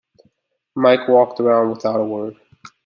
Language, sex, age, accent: English, male, 19-29, United States English